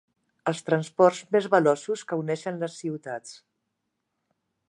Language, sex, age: Catalan, female, 60-69